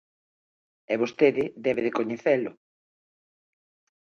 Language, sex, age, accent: Galician, female, 50-59, Atlántico (seseo e gheada)